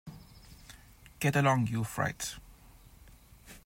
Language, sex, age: English, male, 30-39